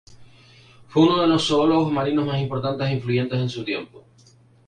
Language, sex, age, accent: Spanish, male, 19-29, España: Islas Canarias